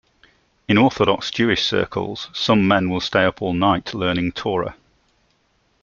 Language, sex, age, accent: English, male, 40-49, England English